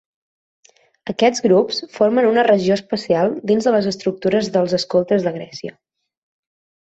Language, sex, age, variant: Catalan, female, 19-29, Central